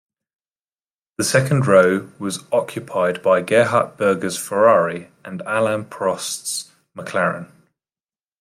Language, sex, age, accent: English, male, 40-49, England English